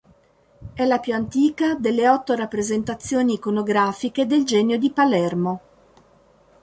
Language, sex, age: Italian, female, 50-59